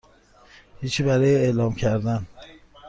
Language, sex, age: Persian, male, 30-39